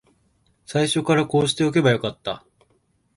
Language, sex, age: Japanese, male, 19-29